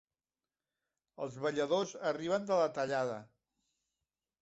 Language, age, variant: Catalan, 50-59, Central